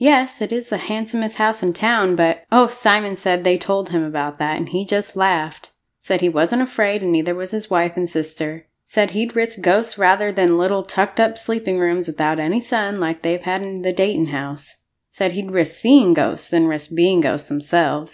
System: none